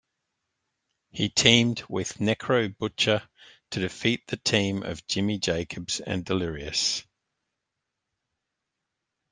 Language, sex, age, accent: English, male, 50-59, Australian English